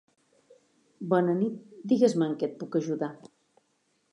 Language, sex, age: Catalan, female, 50-59